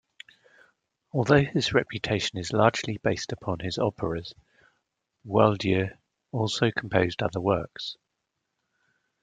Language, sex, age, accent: English, male, 40-49, England English